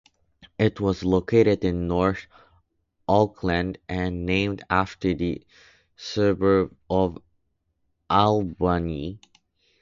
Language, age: English, 19-29